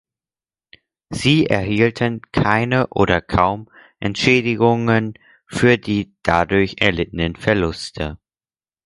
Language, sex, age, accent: German, male, under 19, Deutschland Deutsch